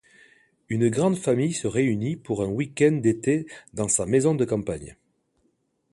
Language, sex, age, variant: French, male, 50-59, Français de métropole